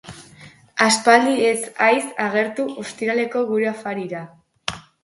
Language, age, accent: Basque, under 19, Mendebalekoa (Araba, Bizkaia, Gipuzkoako mendebaleko herri batzuk)